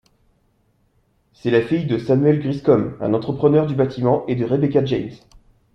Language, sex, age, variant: French, male, 30-39, Français de métropole